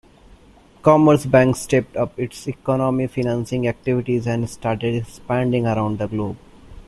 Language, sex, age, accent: English, male, 30-39, India and South Asia (India, Pakistan, Sri Lanka)